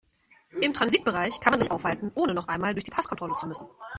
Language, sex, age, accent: German, female, 19-29, Deutschland Deutsch